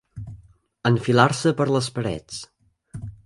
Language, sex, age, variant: Catalan, male, under 19, Central